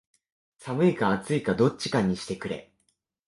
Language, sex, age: Japanese, male, 19-29